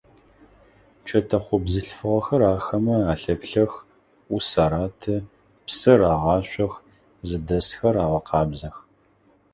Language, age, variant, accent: Adyghe, 30-39, Адыгабзэ (Кирил, пстэумэ зэдыряе), Кıэмгуй (Çemguy)